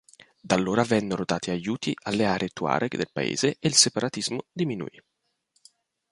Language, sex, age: Italian, male, 19-29